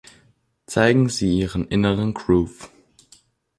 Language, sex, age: German, male, under 19